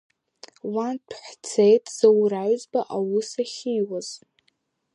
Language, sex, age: Abkhazian, female, under 19